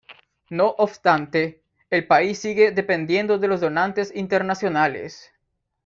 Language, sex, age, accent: Spanish, male, 19-29, América central